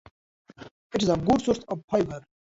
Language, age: English, 19-29